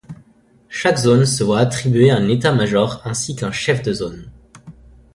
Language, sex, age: French, male, under 19